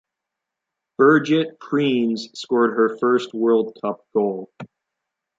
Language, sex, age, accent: English, male, under 19, United States English